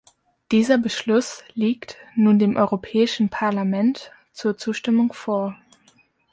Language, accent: German, Deutschland Deutsch